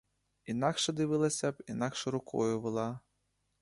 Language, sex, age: Ukrainian, male, 19-29